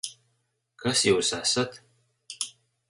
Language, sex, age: Latvian, male, 50-59